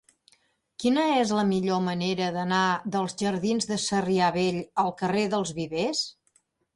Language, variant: Catalan, Central